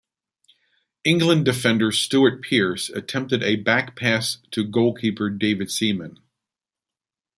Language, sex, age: English, male, 50-59